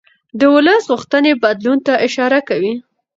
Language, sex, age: Pashto, female, under 19